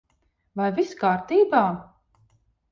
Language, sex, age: Latvian, female, 30-39